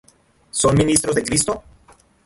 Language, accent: Spanish, Andino-Pacífico: Colombia, Perú, Ecuador, oeste de Bolivia y Venezuela andina